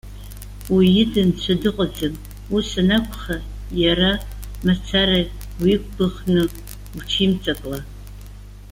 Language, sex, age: Abkhazian, female, 70-79